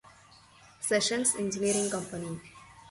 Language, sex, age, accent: English, female, 19-29, United States English